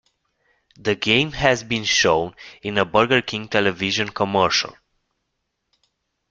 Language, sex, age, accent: English, male, 19-29, United States English